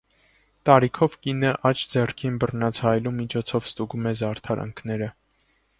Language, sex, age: Armenian, male, 19-29